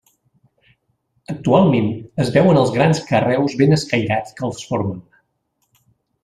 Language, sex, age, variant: Catalan, male, 50-59, Central